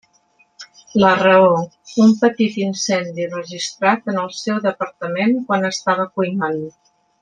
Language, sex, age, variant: Catalan, female, 60-69, Central